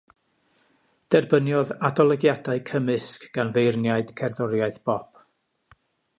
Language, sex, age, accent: Welsh, male, 50-59, Y Deyrnas Unedig Cymraeg